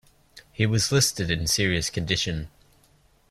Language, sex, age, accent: English, male, 19-29, Australian English